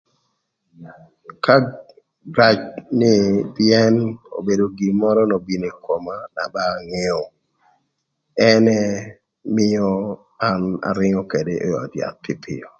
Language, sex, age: Thur, male, 60-69